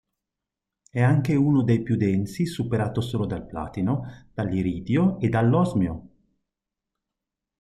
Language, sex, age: Italian, male, 50-59